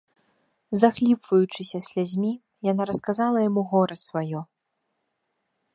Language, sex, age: Belarusian, female, 19-29